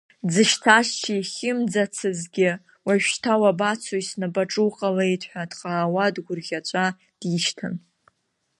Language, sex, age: Abkhazian, female, under 19